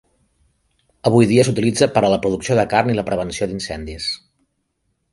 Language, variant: Catalan, Central